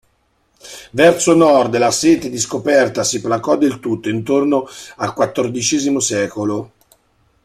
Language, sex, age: Italian, male, 40-49